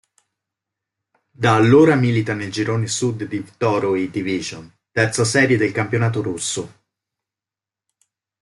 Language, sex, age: Italian, male, 40-49